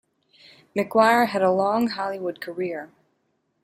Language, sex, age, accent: English, female, 19-29, United States English